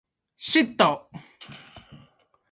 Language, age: English, 19-29